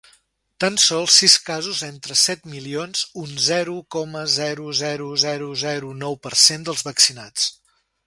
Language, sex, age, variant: Catalan, male, 60-69, Central